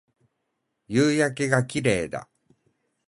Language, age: Japanese, 40-49